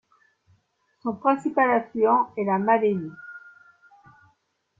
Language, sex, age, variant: French, female, 50-59, Français de métropole